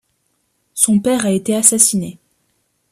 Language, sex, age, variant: French, female, 19-29, Français de métropole